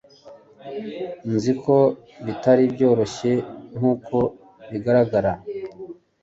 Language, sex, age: Kinyarwanda, male, 40-49